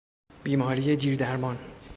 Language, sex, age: Persian, male, 30-39